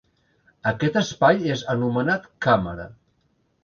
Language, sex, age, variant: Catalan, male, 50-59, Central